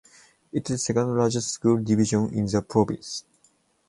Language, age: English, 19-29